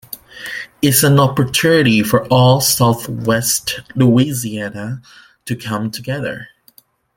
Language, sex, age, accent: English, male, 30-39, Canadian English